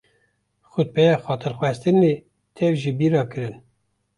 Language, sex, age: Kurdish, male, 50-59